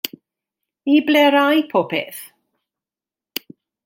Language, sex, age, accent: Welsh, female, 60-69, Y Deyrnas Unedig Cymraeg